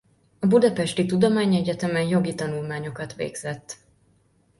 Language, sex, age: Hungarian, female, 19-29